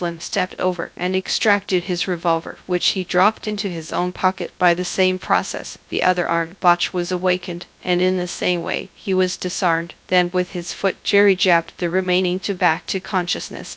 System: TTS, GradTTS